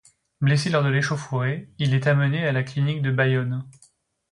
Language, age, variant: French, 19-29, Français de métropole